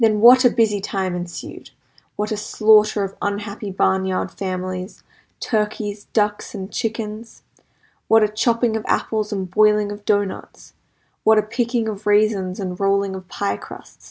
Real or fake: real